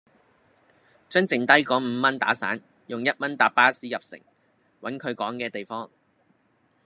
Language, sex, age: Cantonese, female, 19-29